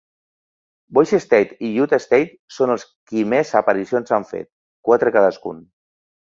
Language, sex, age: Catalan, male, 50-59